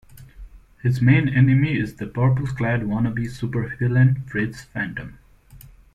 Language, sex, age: English, male, 19-29